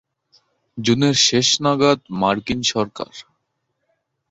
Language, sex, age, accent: Bengali, male, 19-29, শুদ্ধ বাংলা